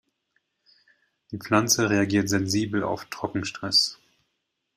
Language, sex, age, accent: German, male, 30-39, Deutschland Deutsch